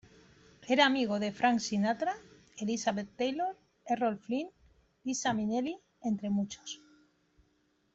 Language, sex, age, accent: Spanish, female, 40-49, España: Norte peninsular (Asturias, Castilla y León, Cantabria, País Vasco, Navarra, Aragón, La Rioja, Guadalajara, Cuenca)